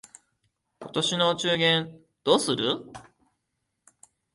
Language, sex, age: Japanese, male, 19-29